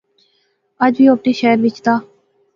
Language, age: Pahari-Potwari, 19-29